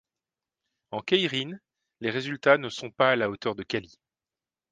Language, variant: French, Français de métropole